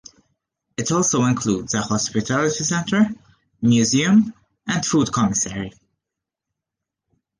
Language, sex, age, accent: English, male, 19-29, United States English